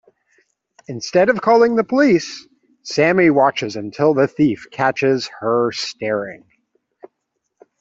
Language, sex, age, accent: English, male, 40-49, Canadian English